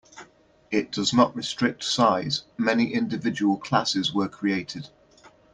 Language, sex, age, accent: English, male, 30-39, England English